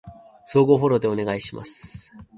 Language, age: Japanese, 19-29